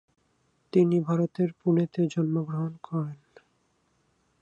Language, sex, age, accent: Bengali, male, 19-29, প্রমিত বাংলা